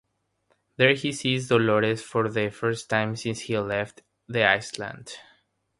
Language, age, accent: English, 19-29, United States English; India and South Asia (India, Pakistan, Sri Lanka)